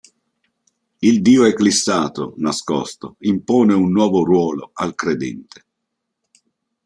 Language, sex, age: Italian, male, 50-59